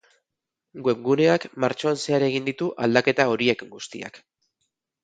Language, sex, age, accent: Basque, male, 40-49, Mendebalekoa (Araba, Bizkaia, Gipuzkoako mendebaleko herri batzuk)